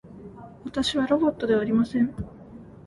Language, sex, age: Japanese, female, 19-29